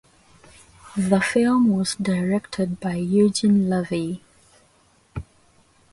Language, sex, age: English, female, 30-39